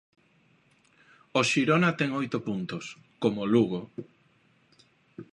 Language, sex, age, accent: Galician, male, 30-39, Neofalante